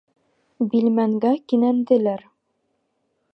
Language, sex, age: Bashkir, female, 19-29